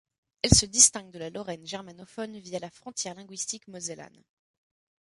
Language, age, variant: French, 19-29, Français de métropole